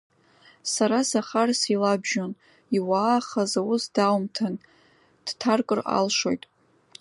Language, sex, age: Abkhazian, female, under 19